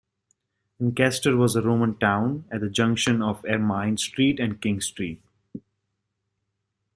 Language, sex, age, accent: English, male, 19-29, United States English